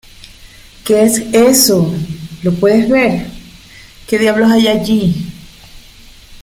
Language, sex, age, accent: Spanish, female, 40-49, Caribe: Cuba, Venezuela, Puerto Rico, República Dominicana, Panamá, Colombia caribeña, México caribeño, Costa del golfo de México